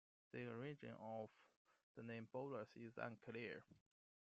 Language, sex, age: English, male, 30-39